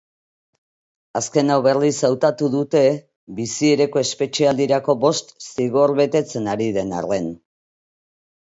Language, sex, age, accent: Basque, female, 50-59, Mendebalekoa (Araba, Bizkaia, Gipuzkoako mendebaleko herri batzuk)